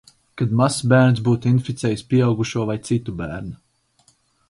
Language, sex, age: Latvian, male, 19-29